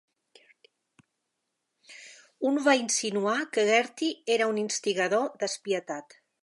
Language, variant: Catalan, Septentrional